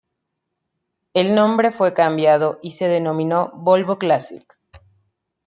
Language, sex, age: Spanish, female, 30-39